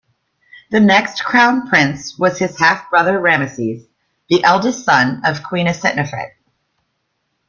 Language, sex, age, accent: English, female, 40-49, United States English